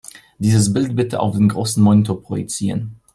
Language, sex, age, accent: German, male, 30-39, Polnisch Deutsch